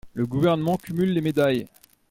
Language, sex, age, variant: French, male, 40-49, Français de métropole